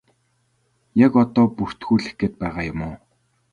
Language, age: Mongolian, 19-29